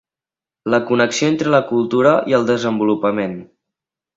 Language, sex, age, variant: Catalan, male, under 19, Central